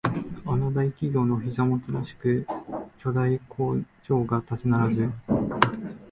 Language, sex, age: Japanese, male, 19-29